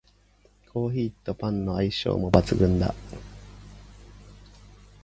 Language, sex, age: Japanese, male, 40-49